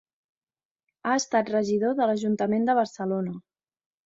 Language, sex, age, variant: Catalan, female, 30-39, Central